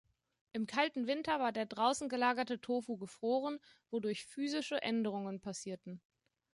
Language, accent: German, Deutschland Deutsch